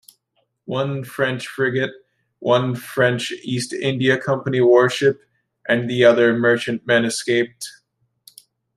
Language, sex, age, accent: English, male, 19-29, United States English